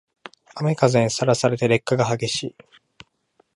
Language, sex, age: Japanese, male, 19-29